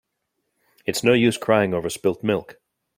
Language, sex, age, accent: English, male, 40-49, Canadian English